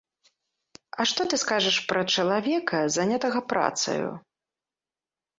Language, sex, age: Belarusian, female, 30-39